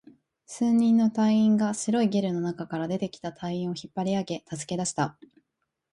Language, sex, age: Japanese, female, 19-29